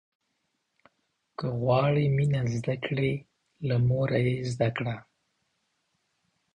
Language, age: Pashto, 30-39